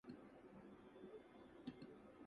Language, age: English, 30-39